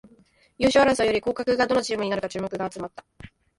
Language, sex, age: Japanese, female, under 19